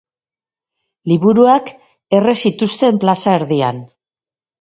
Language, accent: Basque, Mendebalekoa (Araba, Bizkaia, Gipuzkoako mendebaleko herri batzuk)